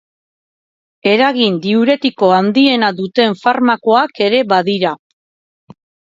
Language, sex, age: Basque, female, 40-49